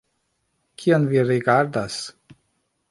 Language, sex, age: Esperanto, male, 50-59